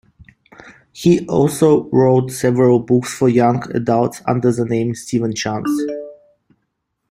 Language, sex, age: English, male, 19-29